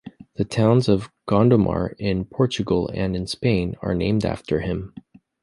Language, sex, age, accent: English, male, 30-39, United States English